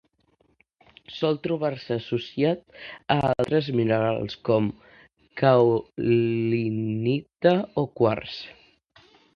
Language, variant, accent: Catalan, Central, central